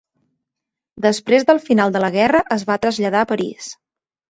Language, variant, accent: Catalan, Central, central; estàndard